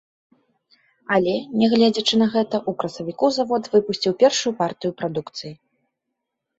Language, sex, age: Belarusian, female, 19-29